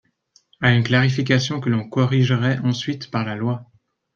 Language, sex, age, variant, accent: French, male, 19-29, Français d'Europe, Français de Suisse